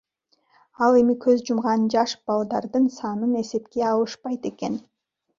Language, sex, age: Kyrgyz, female, 30-39